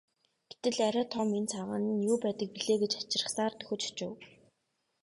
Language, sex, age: Mongolian, female, 19-29